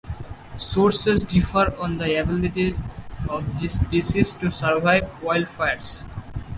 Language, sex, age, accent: English, male, 19-29, United States English